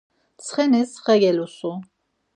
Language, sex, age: Laz, female, 50-59